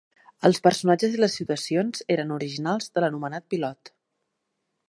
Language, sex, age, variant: Catalan, female, 30-39, Nord-Occidental